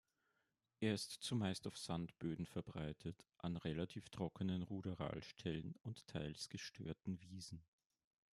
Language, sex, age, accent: German, male, 19-29, Österreichisches Deutsch